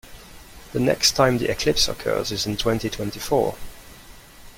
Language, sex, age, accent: English, male, 30-39, England English